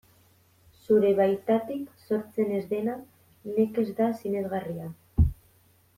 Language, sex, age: Basque, female, 19-29